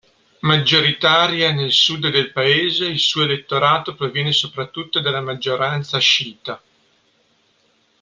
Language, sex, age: Italian, male, 30-39